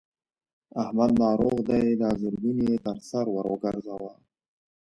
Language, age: Pashto, 19-29